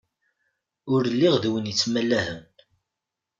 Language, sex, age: Kabyle, male, 19-29